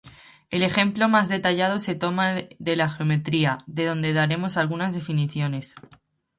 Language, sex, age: Spanish, female, 19-29